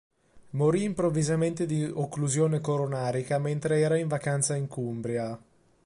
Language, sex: Italian, male